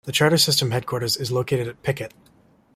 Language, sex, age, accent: English, male, 19-29, Canadian English